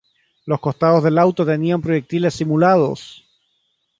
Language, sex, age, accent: Spanish, male, 40-49, Chileno: Chile, Cuyo